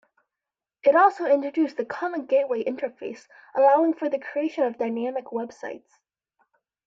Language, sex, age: English, female, 19-29